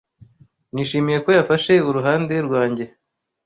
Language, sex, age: Kinyarwanda, male, 19-29